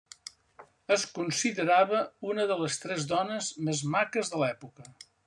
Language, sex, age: Catalan, male, 70-79